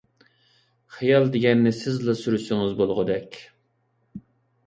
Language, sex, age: Uyghur, male, 19-29